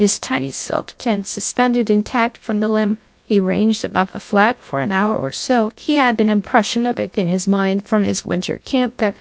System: TTS, GlowTTS